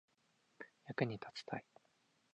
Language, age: Japanese, 19-29